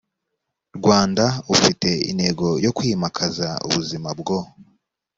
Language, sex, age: Kinyarwanda, male, 19-29